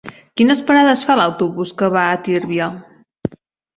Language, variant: Catalan, Central